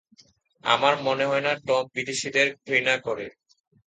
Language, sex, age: Bengali, male, 19-29